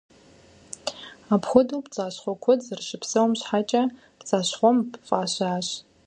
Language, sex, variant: Kabardian, female, Адыгэбзэ (Къэбэрдей, Кирил, псоми зэдай)